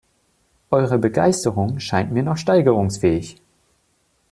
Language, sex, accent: German, male, Deutschland Deutsch